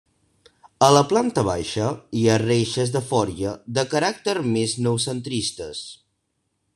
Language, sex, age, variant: Catalan, male, under 19, Central